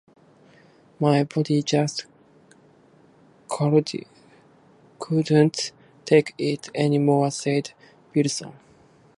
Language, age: English, under 19